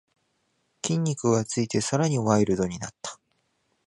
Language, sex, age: Japanese, male, 19-29